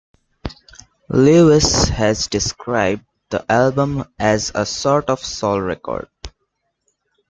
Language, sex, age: English, male, 19-29